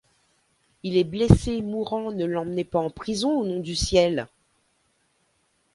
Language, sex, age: French, female, 50-59